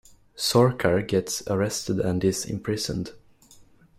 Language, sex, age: English, male, under 19